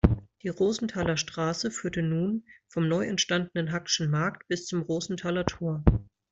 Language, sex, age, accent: German, male, 30-39, Deutschland Deutsch